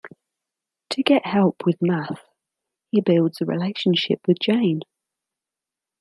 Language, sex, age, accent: English, female, 30-39, England English